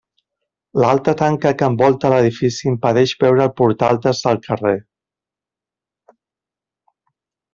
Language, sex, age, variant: Catalan, male, 40-49, Central